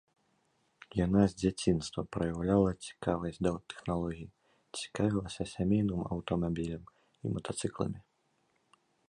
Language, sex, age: Belarusian, male, 19-29